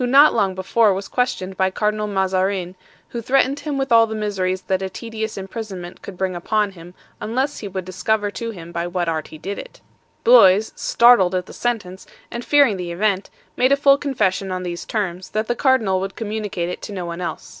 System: none